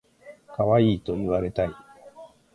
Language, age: Japanese, 50-59